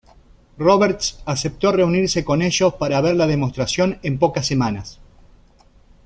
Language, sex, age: Spanish, male, 40-49